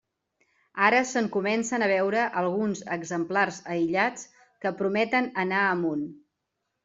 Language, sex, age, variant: Catalan, female, 40-49, Central